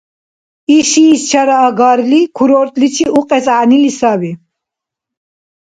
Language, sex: Dargwa, female